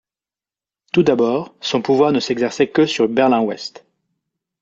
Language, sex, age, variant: French, male, 19-29, Français de métropole